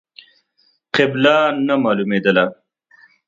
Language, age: Pashto, 30-39